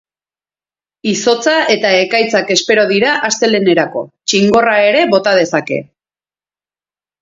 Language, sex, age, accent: Basque, female, 40-49, Erdialdekoa edo Nafarra (Gipuzkoa, Nafarroa)